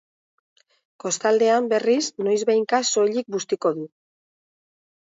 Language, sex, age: Basque, female, 50-59